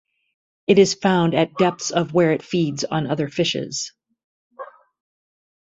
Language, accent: English, United States English